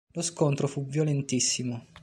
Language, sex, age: Italian, male, 30-39